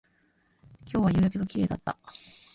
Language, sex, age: Japanese, female, 50-59